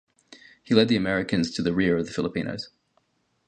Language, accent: English, Australian English